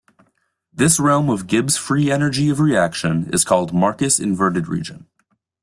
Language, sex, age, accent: English, male, 19-29, United States English